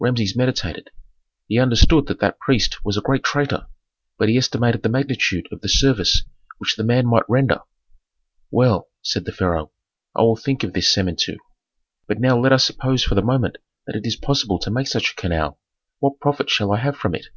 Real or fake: real